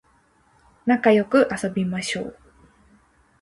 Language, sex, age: Japanese, female, 19-29